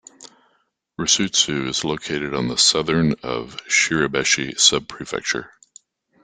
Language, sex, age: English, male, 60-69